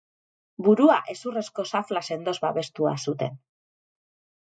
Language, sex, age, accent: Basque, female, 30-39, Mendebalekoa (Araba, Bizkaia, Gipuzkoako mendebaleko herri batzuk)